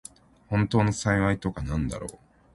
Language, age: Japanese, 19-29